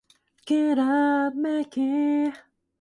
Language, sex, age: English, male, 19-29